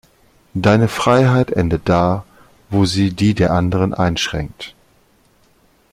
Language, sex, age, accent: German, male, 40-49, Deutschland Deutsch